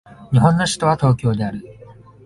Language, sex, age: Japanese, male, 19-29